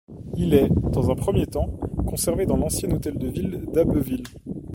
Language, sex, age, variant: French, male, 19-29, Français de métropole